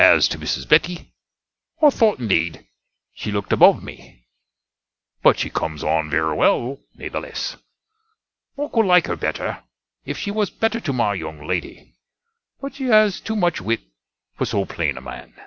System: none